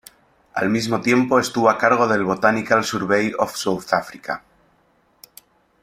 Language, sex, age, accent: Spanish, male, 30-39, España: Centro-Sur peninsular (Madrid, Toledo, Castilla-La Mancha)